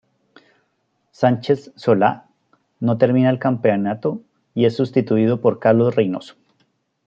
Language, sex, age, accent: Spanish, male, 30-39, Andino-Pacífico: Colombia, Perú, Ecuador, oeste de Bolivia y Venezuela andina